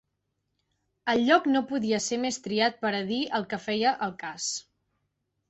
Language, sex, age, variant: Catalan, female, 19-29, Central